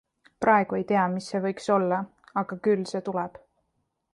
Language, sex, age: Estonian, female, 19-29